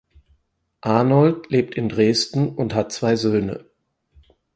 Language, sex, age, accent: German, male, 50-59, Deutschland Deutsch